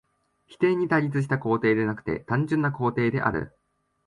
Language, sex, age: Japanese, male, 19-29